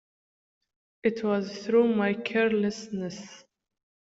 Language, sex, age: English, female, 19-29